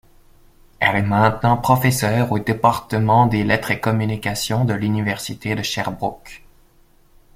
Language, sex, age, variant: French, male, 19-29, Français de métropole